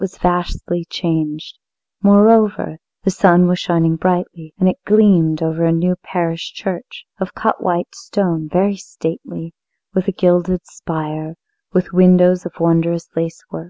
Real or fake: real